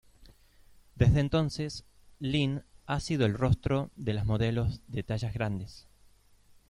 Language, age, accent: Spanish, 30-39, Rioplatense: Argentina, Uruguay, este de Bolivia, Paraguay